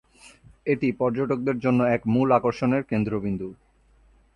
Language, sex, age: Bengali, male, 30-39